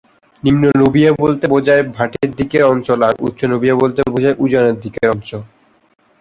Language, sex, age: Bengali, male, 19-29